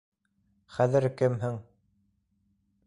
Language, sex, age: Bashkir, male, 19-29